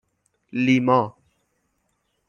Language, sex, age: Persian, male, 19-29